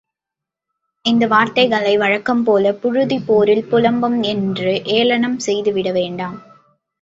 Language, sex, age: Tamil, female, under 19